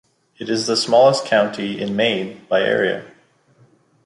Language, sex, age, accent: English, male, 30-39, Canadian English